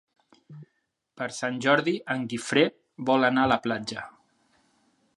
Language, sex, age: Catalan, male, 40-49